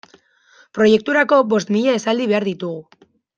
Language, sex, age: Basque, female, 19-29